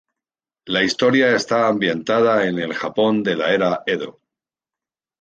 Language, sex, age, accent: Spanish, male, 50-59, España: Centro-Sur peninsular (Madrid, Toledo, Castilla-La Mancha)